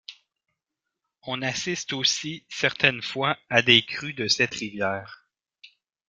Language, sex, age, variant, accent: French, male, 30-39, Français d'Amérique du Nord, Français du Canada